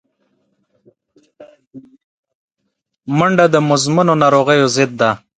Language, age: Pashto, 19-29